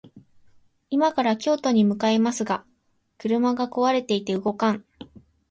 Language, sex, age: Japanese, female, 19-29